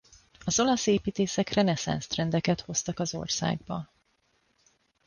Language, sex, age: Hungarian, female, 30-39